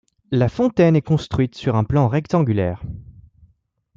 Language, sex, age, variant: French, male, 19-29, Français de métropole